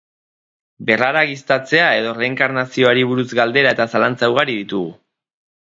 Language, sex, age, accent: Basque, male, 30-39, Erdialdekoa edo Nafarra (Gipuzkoa, Nafarroa)